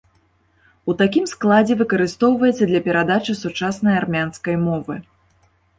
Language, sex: Belarusian, female